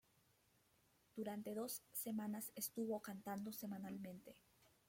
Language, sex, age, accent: Spanish, female, 19-29, Andino-Pacífico: Colombia, Perú, Ecuador, oeste de Bolivia y Venezuela andina